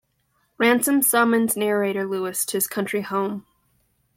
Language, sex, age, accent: English, female, 19-29, United States English